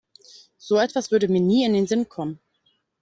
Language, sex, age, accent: German, female, 19-29, Deutschland Deutsch